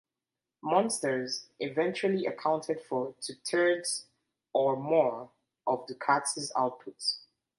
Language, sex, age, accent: English, female, 30-39, England English